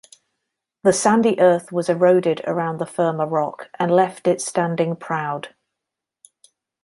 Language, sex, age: English, female, 30-39